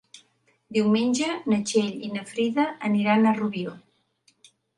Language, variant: Catalan, Central